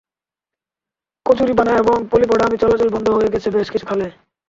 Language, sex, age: Bengali, male, 19-29